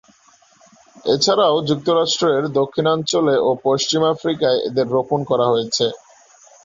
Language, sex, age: Bengali, male, 19-29